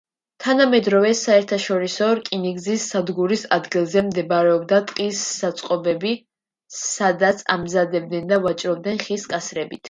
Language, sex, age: Georgian, female, under 19